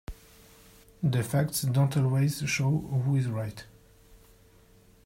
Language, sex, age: English, male, 19-29